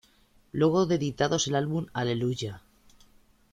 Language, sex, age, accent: Spanish, male, 30-39, España: Centro-Sur peninsular (Madrid, Toledo, Castilla-La Mancha)